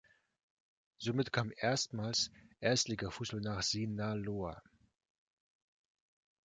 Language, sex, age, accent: German, male, 30-39, Russisch Deutsch